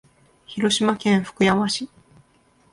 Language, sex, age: Japanese, female, 19-29